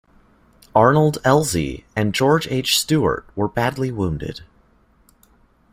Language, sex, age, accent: English, male, 19-29, United States English